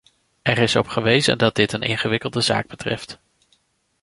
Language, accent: Dutch, Nederlands Nederlands